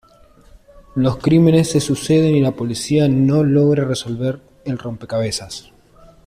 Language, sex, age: Spanish, male, 30-39